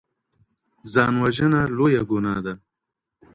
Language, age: Pashto, 30-39